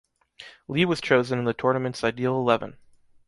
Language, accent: English, United States English